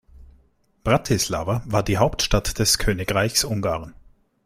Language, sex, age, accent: German, male, 19-29, Österreichisches Deutsch